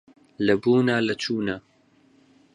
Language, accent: Central Kurdish, سۆرانی